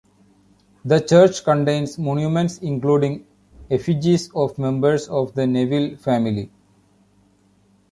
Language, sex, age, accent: English, male, 40-49, India and South Asia (India, Pakistan, Sri Lanka)